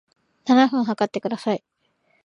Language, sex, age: Japanese, female, 19-29